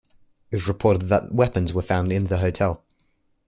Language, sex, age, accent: English, male, under 19, Australian English